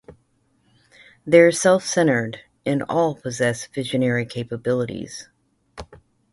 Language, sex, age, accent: English, female, 50-59, United States English